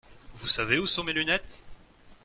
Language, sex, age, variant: French, male, 19-29, Français de métropole